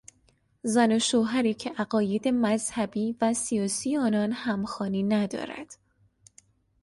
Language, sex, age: Persian, female, 19-29